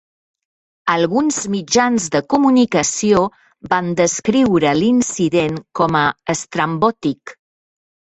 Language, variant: Catalan, Septentrional